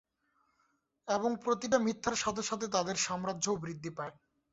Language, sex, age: Bengali, male, 19-29